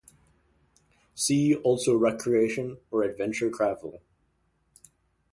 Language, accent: English, United States English